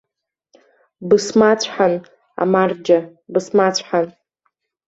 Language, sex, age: Abkhazian, female, under 19